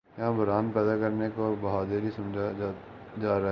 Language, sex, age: Urdu, male, 19-29